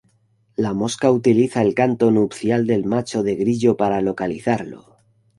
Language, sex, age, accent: Spanish, male, 30-39, España: Centro-Sur peninsular (Madrid, Toledo, Castilla-La Mancha)